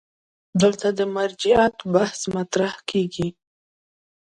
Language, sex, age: Pashto, female, 19-29